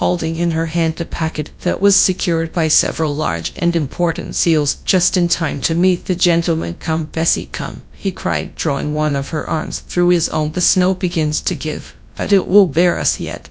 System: TTS, GradTTS